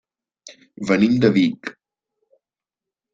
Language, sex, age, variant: Catalan, male, 40-49, Balear